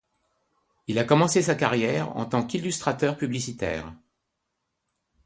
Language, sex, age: French, male, 60-69